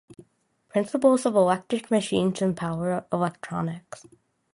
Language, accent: English, United States English